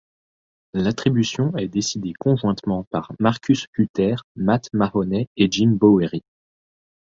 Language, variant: French, Français de métropole